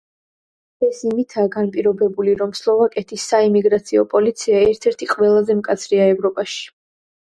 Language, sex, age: Georgian, female, under 19